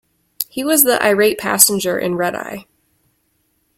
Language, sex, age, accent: English, female, 19-29, United States English